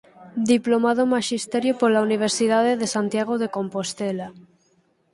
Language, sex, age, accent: Galician, female, under 19, Oriental (común en zona oriental)